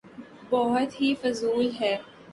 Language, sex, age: Urdu, female, 19-29